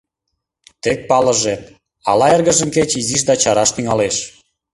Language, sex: Mari, male